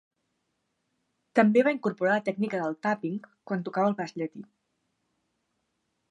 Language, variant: Catalan, Central